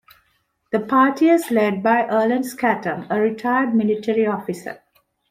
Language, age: English, 50-59